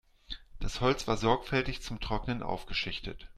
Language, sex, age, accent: German, male, 40-49, Deutschland Deutsch